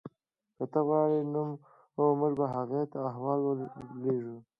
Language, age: Pashto, under 19